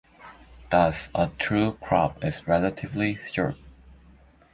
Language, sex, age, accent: English, male, under 19, United States English